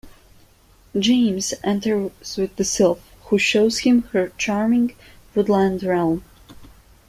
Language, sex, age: English, female, 19-29